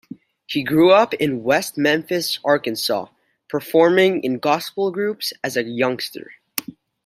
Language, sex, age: English, male, 19-29